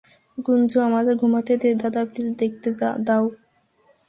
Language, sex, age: Bengali, female, 19-29